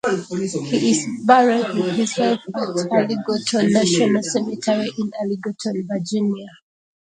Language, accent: English, United States English